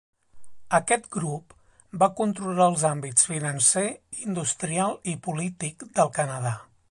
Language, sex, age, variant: Catalan, male, 40-49, Central